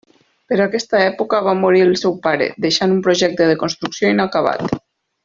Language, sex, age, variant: Catalan, female, 40-49, Nord-Occidental